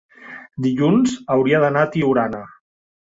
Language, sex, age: Catalan, male, 50-59